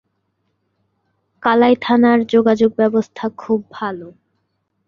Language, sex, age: Bengali, female, 19-29